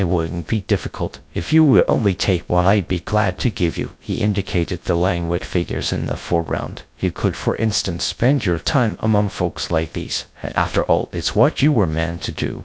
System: TTS, GradTTS